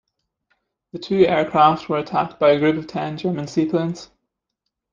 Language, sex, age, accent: English, male, 19-29, Irish English